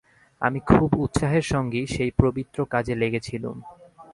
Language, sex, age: Bengali, male, 19-29